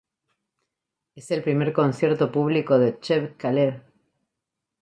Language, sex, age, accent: Spanish, female, 50-59, Rioplatense: Argentina, Uruguay, este de Bolivia, Paraguay